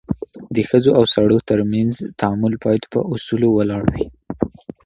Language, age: Pashto, under 19